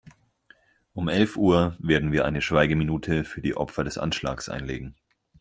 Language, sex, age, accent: German, male, 19-29, Deutschland Deutsch